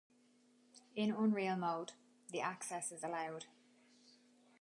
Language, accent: English, Irish English